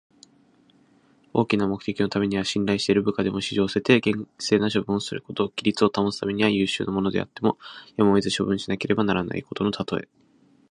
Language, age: Japanese, under 19